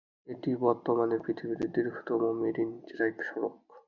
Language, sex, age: Bengali, male, 19-29